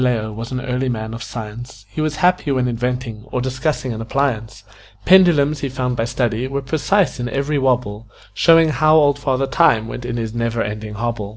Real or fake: real